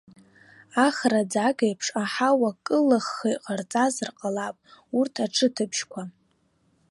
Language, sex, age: Abkhazian, female, 19-29